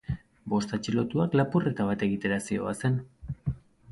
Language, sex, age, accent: Basque, male, 30-39, Mendebalekoa (Araba, Bizkaia, Gipuzkoako mendebaleko herri batzuk)